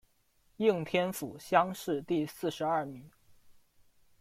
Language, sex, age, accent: Chinese, male, 19-29, 出生地：四川省